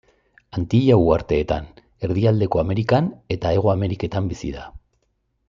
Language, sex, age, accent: Basque, male, 40-49, Erdialdekoa edo Nafarra (Gipuzkoa, Nafarroa)